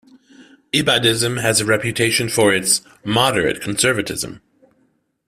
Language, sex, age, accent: English, male, 50-59, United States English